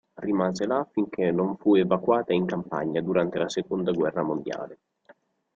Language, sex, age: Italian, male, 19-29